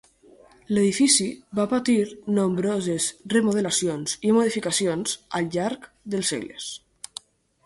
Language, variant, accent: Catalan, Central, central